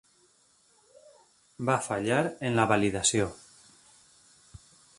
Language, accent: Catalan, valencià